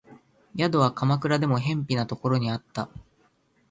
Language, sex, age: Japanese, male, 19-29